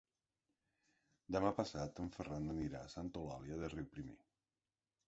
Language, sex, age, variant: Catalan, male, 50-59, Central